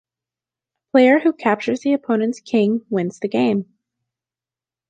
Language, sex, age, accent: English, female, under 19, United States English